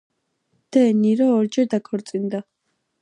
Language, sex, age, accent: Georgian, female, under 19, მშვიდი